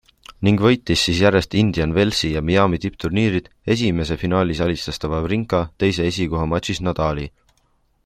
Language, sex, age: Estonian, male, 19-29